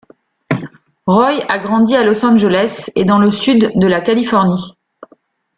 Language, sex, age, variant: French, female, 40-49, Français de métropole